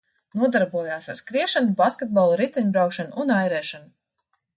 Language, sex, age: Latvian, female, 30-39